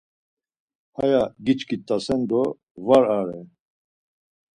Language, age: Laz, 60-69